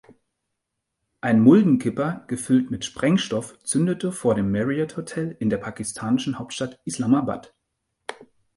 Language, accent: German, Deutschland Deutsch